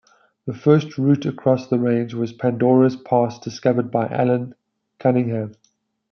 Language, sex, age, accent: English, male, 40-49, Southern African (South Africa, Zimbabwe, Namibia)